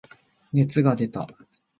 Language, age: Japanese, 30-39